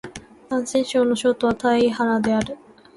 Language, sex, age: Japanese, female, 19-29